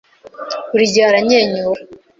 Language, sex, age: Kinyarwanda, female, 19-29